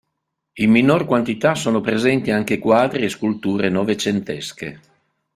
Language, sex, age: Italian, male, 60-69